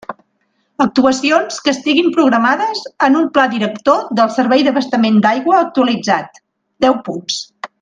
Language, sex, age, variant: Catalan, female, 40-49, Nord-Occidental